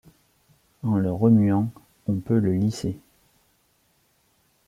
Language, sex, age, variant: French, male, 19-29, Français de métropole